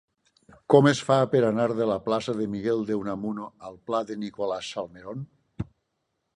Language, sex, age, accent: Catalan, male, 60-69, valencià